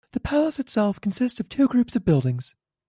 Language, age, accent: English, 19-29, United States English